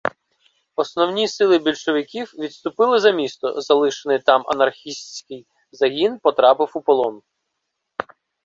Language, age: Ukrainian, 19-29